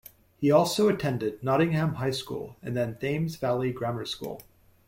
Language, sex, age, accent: English, male, 30-39, United States English